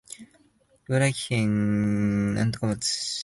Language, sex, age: Japanese, male, 19-29